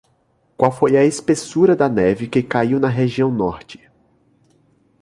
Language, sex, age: Portuguese, male, 19-29